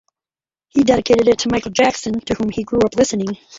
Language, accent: English, United States English